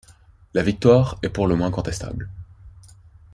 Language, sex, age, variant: French, male, 30-39, Français de métropole